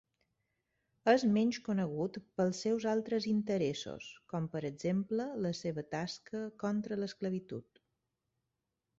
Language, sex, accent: Catalan, female, mallorquí